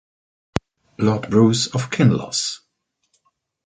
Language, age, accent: German, 50-59, Deutschland Deutsch